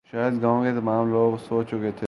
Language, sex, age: Urdu, male, 19-29